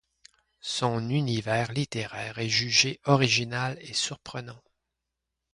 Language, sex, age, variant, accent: French, male, 50-59, Français d'Amérique du Nord, Français du Canada